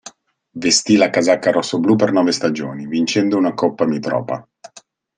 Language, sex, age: Italian, male, 40-49